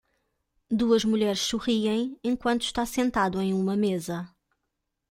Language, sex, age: Portuguese, female, 30-39